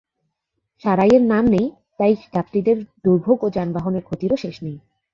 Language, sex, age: Bengali, female, 19-29